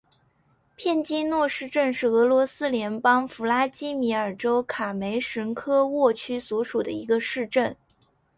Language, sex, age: Chinese, female, 19-29